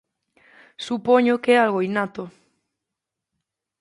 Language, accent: Galician, Normativo (estándar)